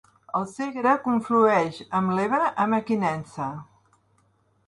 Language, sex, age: Catalan, female, 60-69